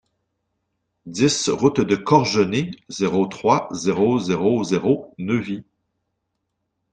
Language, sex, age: French, male, 40-49